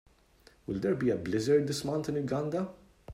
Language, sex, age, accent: English, male, 30-39, England English